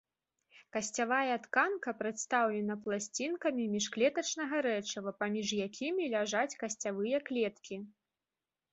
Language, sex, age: Belarusian, female, 19-29